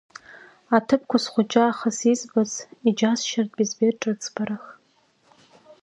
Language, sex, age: Abkhazian, female, 19-29